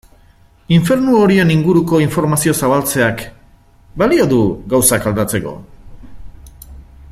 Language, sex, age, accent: Basque, male, 50-59, Mendebalekoa (Araba, Bizkaia, Gipuzkoako mendebaleko herri batzuk)